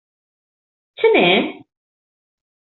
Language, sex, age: Italian, female, 19-29